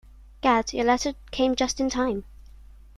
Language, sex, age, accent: English, female, under 19, England English